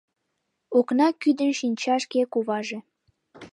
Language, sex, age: Mari, female, under 19